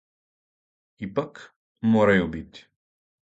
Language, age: Serbian, 19-29